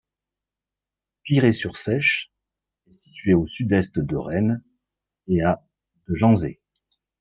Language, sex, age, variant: French, male, 50-59, Français de métropole